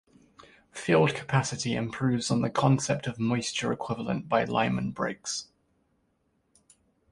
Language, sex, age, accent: English, male, 19-29, England English